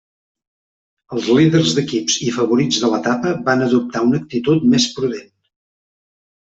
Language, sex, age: Catalan, male, 40-49